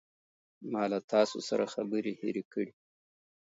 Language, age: Pashto, 40-49